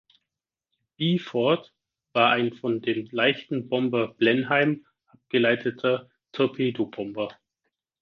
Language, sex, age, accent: German, male, 19-29, Deutschland Deutsch